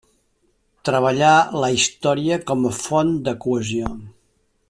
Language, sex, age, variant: Catalan, male, 60-69, Septentrional